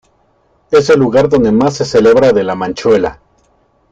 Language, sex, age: Spanish, male, 30-39